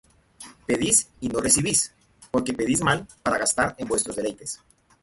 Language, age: Spanish, 50-59